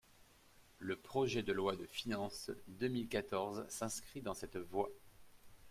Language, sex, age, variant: French, male, 40-49, Français de métropole